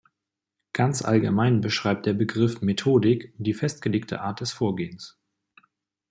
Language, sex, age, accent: German, male, 30-39, Deutschland Deutsch